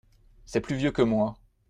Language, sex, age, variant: French, male, 40-49, Français de métropole